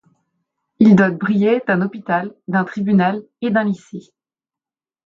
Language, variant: French, Français de métropole